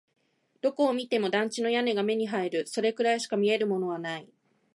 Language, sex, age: Japanese, female, 30-39